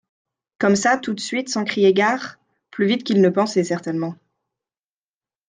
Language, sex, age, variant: French, female, 19-29, Français de métropole